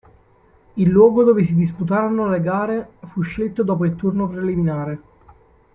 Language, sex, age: Italian, male, 19-29